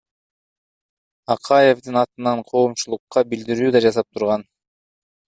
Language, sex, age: Kyrgyz, male, 30-39